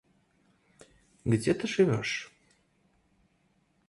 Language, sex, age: Russian, male, 19-29